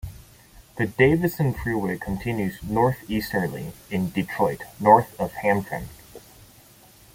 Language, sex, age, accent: English, male, under 19, Hong Kong English